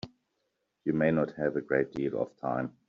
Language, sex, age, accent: English, male, 40-49, Australian English